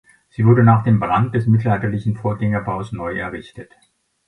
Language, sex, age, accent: German, male, 60-69, Österreichisches Deutsch